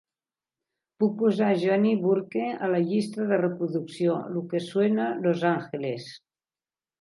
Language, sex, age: Catalan, female, 70-79